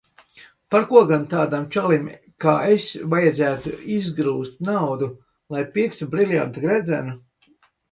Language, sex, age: Latvian, male, 50-59